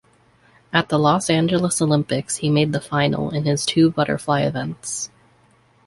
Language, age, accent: English, 19-29, United States English